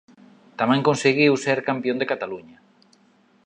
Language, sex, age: Galician, male, 40-49